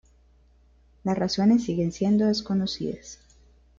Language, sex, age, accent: Spanish, female, 30-39, Caribe: Cuba, Venezuela, Puerto Rico, República Dominicana, Panamá, Colombia caribeña, México caribeño, Costa del golfo de México